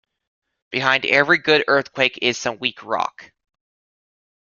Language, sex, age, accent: English, male, 19-29, United States English